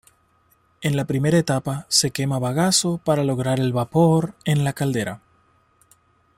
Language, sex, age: Spanish, male, 30-39